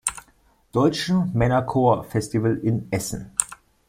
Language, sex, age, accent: German, male, 19-29, Deutschland Deutsch